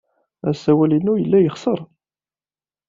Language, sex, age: Kabyle, male, 19-29